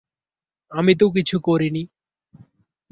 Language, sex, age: Bengali, male, under 19